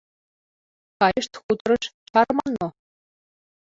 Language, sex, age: Mari, female, 19-29